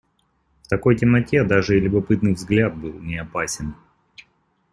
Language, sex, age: Russian, male, 19-29